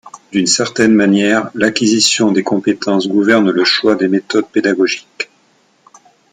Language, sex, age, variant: French, male, 40-49, Français de métropole